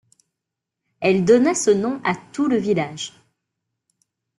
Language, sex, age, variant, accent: French, female, 30-39, Français d'Europe, Français de Belgique